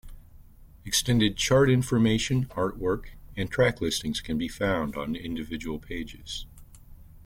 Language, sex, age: English, male, 60-69